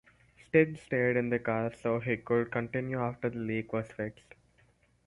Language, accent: English, India and South Asia (India, Pakistan, Sri Lanka)